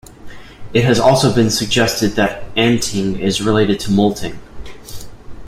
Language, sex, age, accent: English, male, 19-29, United States English